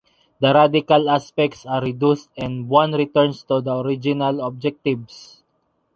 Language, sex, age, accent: English, male, 19-29, Filipino